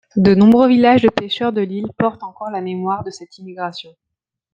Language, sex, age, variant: French, female, 30-39, Français de métropole